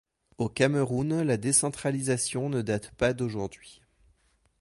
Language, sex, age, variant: French, male, 30-39, Français de métropole